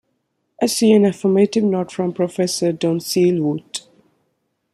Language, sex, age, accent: English, male, under 19, India and South Asia (India, Pakistan, Sri Lanka)